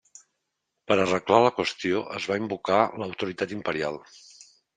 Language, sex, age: Catalan, male, 40-49